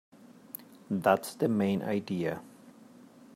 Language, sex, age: English, male, 30-39